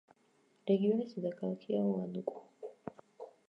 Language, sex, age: Georgian, female, under 19